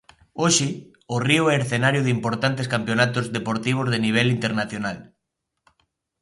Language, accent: Galician, Oriental (común en zona oriental)